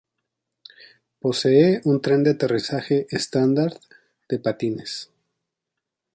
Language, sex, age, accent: Spanish, male, 30-39, México